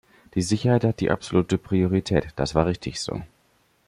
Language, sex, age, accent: German, male, under 19, Deutschland Deutsch